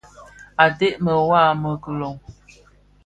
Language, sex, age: Bafia, female, 30-39